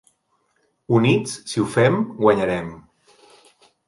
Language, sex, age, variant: Catalan, male, 50-59, Central